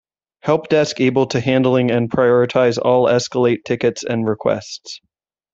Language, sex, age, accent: English, male, 30-39, Canadian English